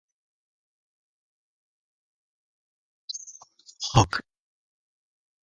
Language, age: English, 19-29